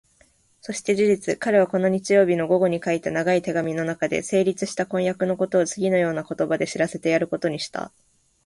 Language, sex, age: Japanese, female, 19-29